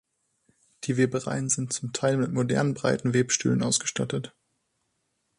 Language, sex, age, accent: German, female, 19-29, Deutschland Deutsch